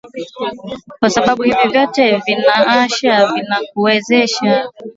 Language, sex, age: Swahili, female, 19-29